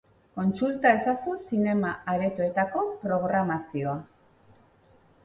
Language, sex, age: Basque, female, 40-49